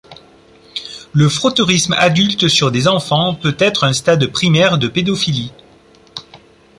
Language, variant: French, Français de métropole